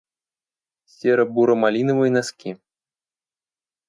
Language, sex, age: Russian, male, 19-29